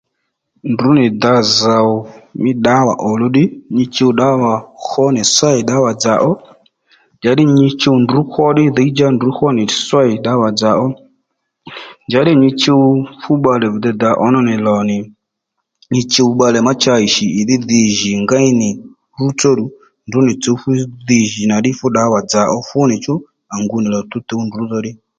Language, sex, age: Lendu, male, 30-39